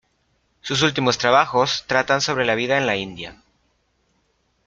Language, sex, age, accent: Spanish, male, 30-39, México